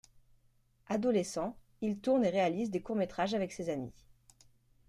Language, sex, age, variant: French, female, 19-29, Français de métropole